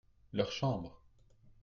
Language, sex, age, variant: French, male, 30-39, Français de métropole